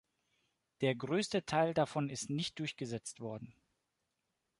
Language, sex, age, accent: German, male, 30-39, Deutschland Deutsch